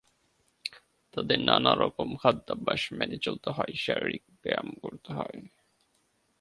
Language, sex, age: Bengali, male, 19-29